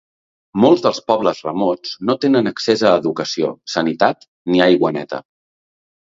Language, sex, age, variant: Catalan, male, 40-49, Central